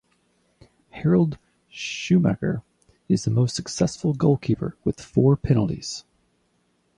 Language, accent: English, United States English